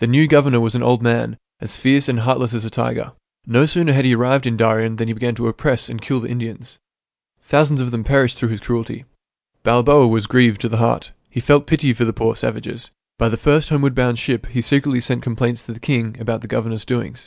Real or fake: real